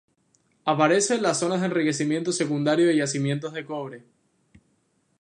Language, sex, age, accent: Spanish, male, 19-29, España: Islas Canarias